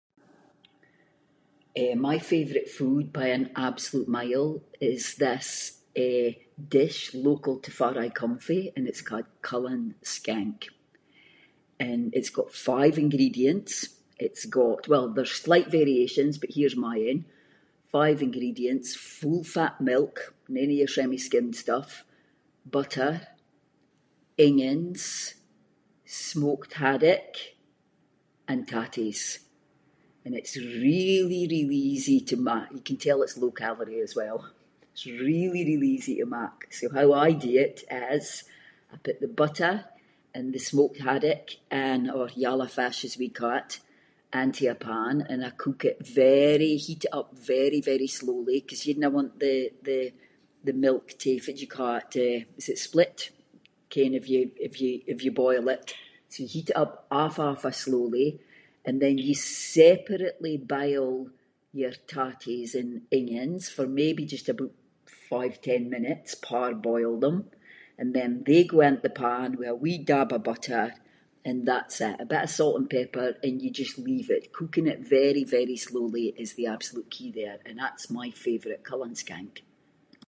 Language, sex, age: Scots, female, 50-59